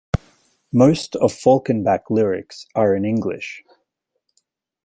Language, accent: English, Australian English